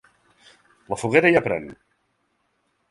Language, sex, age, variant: Catalan, male, 40-49, Central